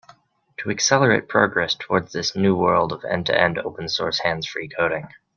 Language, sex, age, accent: English, male, under 19, Canadian English